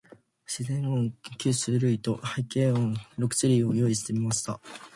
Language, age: Japanese, 19-29